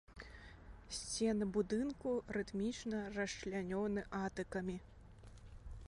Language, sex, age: Belarusian, female, 19-29